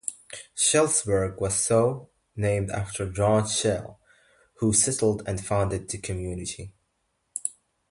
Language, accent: English, Southern African (South Africa, Zimbabwe, Namibia)